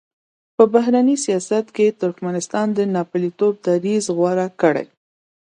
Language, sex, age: Pashto, female, 19-29